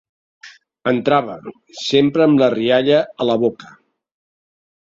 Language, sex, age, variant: Catalan, male, 50-59, Central